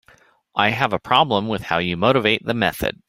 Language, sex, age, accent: English, male, 30-39, United States English